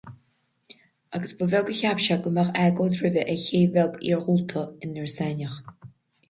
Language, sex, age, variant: Irish, female, 30-39, Gaeilge Chonnacht